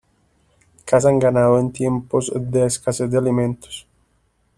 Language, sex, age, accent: Spanish, male, 19-29, Caribe: Cuba, Venezuela, Puerto Rico, República Dominicana, Panamá, Colombia caribeña, México caribeño, Costa del golfo de México